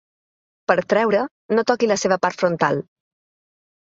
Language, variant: Catalan, Balear